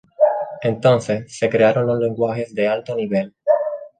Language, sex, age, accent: Spanish, male, 19-29, Caribe: Cuba, Venezuela, Puerto Rico, República Dominicana, Panamá, Colombia caribeña, México caribeño, Costa del golfo de México